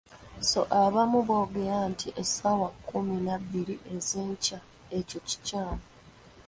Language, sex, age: Ganda, female, 19-29